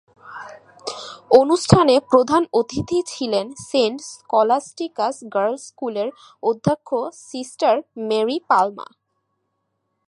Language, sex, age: Bengali, male, 19-29